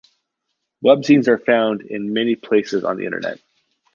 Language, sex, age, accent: English, male, 40-49, Canadian English